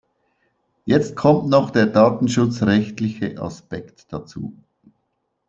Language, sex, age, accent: German, male, 40-49, Schweizerdeutsch